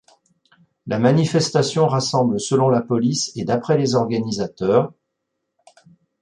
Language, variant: French, Français de métropole